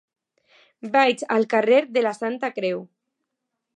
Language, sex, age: Catalan, female, under 19